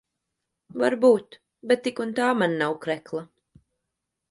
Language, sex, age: Latvian, female, 30-39